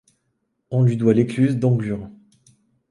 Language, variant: French, Français de métropole